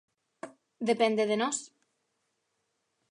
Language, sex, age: Galician, female, 30-39